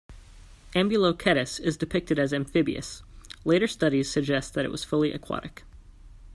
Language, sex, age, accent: English, male, 19-29, United States English